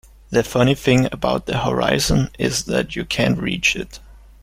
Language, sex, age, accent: English, male, 19-29, United States English